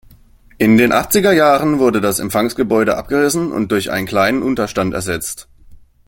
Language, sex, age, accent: German, male, 19-29, Deutschland Deutsch